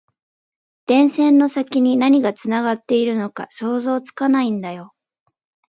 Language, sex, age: Japanese, female, 19-29